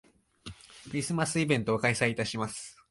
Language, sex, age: Japanese, male, 19-29